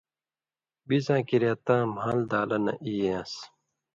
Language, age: Indus Kohistani, 19-29